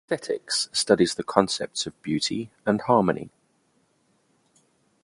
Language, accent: English, England English